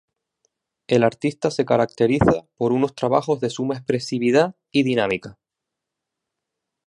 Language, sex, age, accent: Spanish, male, 19-29, España: Islas Canarias